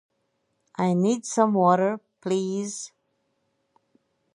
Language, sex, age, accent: English, female, 50-59, England English